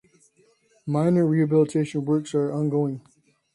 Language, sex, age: English, male, 40-49